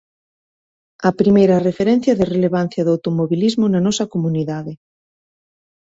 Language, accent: Galician, Normativo (estándar)